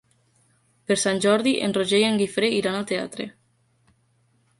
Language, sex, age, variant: Catalan, female, 19-29, Nord-Occidental